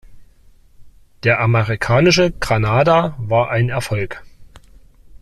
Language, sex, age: German, male, 40-49